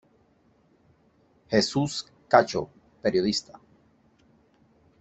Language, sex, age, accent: Spanish, male, 40-49, Caribe: Cuba, Venezuela, Puerto Rico, República Dominicana, Panamá, Colombia caribeña, México caribeño, Costa del golfo de México